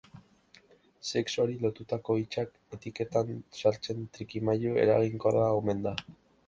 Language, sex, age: Basque, male, under 19